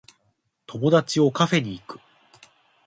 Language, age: Japanese, 19-29